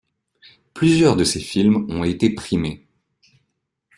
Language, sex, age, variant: French, male, 30-39, Français de métropole